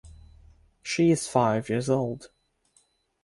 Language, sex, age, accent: English, male, 19-29, United States English; England English